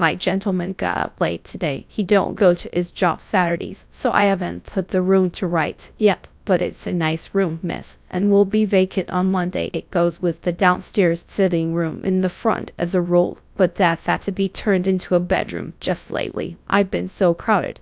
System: TTS, GradTTS